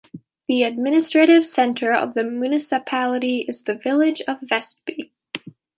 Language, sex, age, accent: English, female, 19-29, United States English